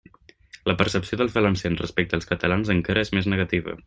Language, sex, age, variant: Catalan, male, 19-29, Central